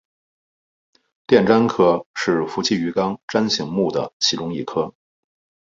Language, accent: Chinese, 出生地：北京市